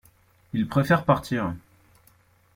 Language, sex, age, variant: French, male, 19-29, Français de métropole